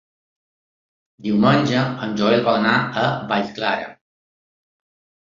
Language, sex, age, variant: Catalan, male, 50-59, Balear